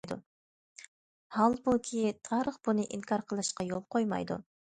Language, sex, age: Uyghur, female, 30-39